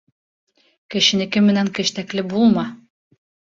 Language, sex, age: Bashkir, female, 30-39